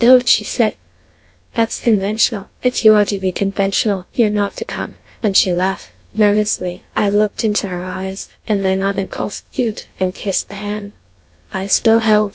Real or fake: fake